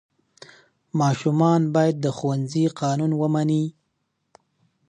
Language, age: Pashto, 19-29